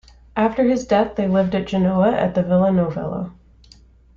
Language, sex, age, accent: English, female, 19-29, United States English